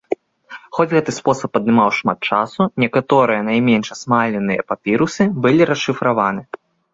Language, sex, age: Belarusian, male, under 19